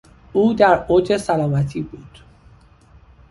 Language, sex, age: Persian, male, 30-39